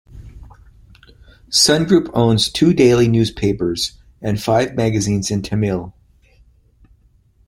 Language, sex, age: English, male, 50-59